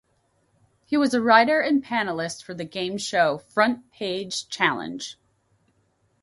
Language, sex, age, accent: English, female, 40-49, United States English